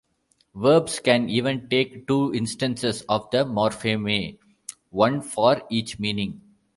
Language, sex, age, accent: English, male, 40-49, India and South Asia (India, Pakistan, Sri Lanka)